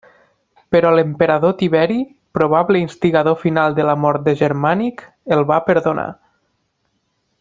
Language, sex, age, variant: Catalan, male, 19-29, Nord-Occidental